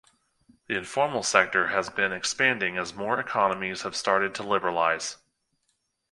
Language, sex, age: English, male, 30-39